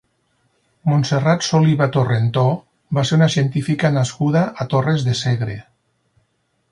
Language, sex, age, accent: Catalan, male, 50-59, Lleidatà